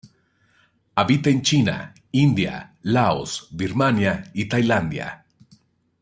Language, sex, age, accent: Spanish, male, 40-49, México